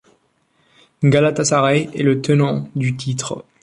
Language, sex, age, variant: French, male, 19-29, Français du nord de l'Afrique